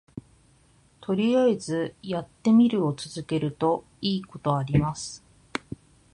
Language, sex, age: Japanese, female, 40-49